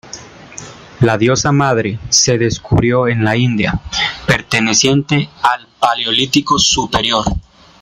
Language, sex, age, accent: Spanish, male, 19-29, América central